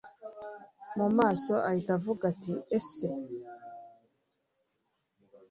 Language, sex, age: Kinyarwanda, female, 30-39